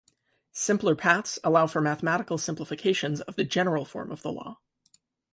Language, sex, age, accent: English, male, 19-29, United States English